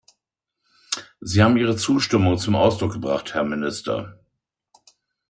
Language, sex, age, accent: German, male, 50-59, Deutschland Deutsch